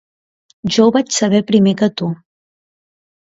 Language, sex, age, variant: Catalan, female, 19-29, Central